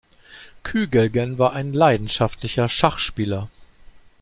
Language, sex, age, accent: German, male, 50-59, Deutschland Deutsch